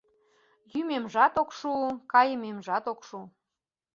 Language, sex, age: Mari, female, 40-49